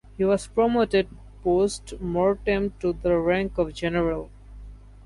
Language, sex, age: English, male, under 19